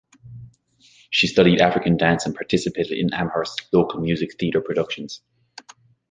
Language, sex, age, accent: English, male, 30-39, Irish English